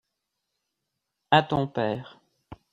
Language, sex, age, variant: French, male, 40-49, Français de métropole